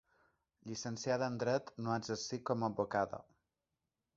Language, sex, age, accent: Catalan, male, 40-49, balear; central